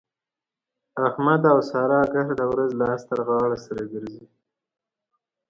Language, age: Pashto, 19-29